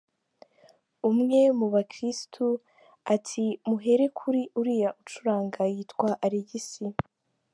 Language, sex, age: Kinyarwanda, female, 19-29